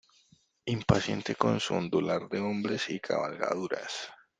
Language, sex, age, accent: Spanish, male, 19-29, Andino-Pacífico: Colombia, Perú, Ecuador, oeste de Bolivia y Venezuela andina